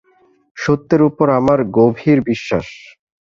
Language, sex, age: Bengali, male, 19-29